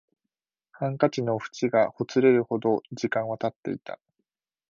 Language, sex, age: Japanese, male, 19-29